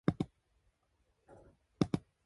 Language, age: English, under 19